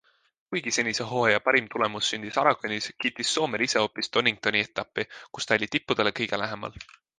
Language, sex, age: Estonian, male, 19-29